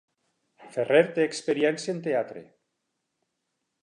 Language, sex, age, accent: Catalan, male, 50-59, valencià